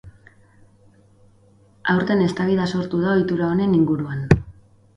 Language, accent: Basque, Mendebalekoa (Araba, Bizkaia, Gipuzkoako mendebaleko herri batzuk)